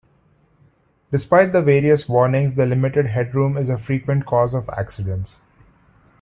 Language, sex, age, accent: English, male, 30-39, India and South Asia (India, Pakistan, Sri Lanka)